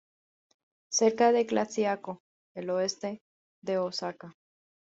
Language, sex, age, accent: Spanish, female, 19-29, Andino-Pacífico: Colombia, Perú, Ecuador, oeste de Bolivia y Venezuela andina